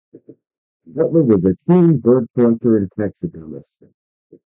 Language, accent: English, United States English